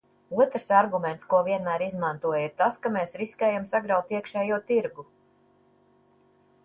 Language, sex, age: Latvian, female, 60-69